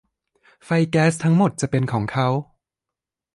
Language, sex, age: Thai, male, 30-39